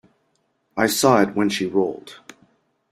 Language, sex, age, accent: English, male, 50-59, United States English